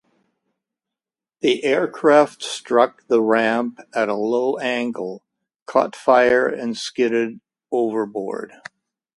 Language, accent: English, Canadian English